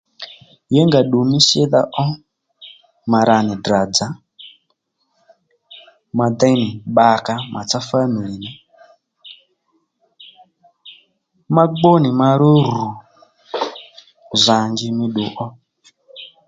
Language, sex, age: Lendu, male, 30-39